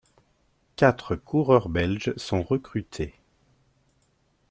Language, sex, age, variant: French, male, 40-49, Français de métropole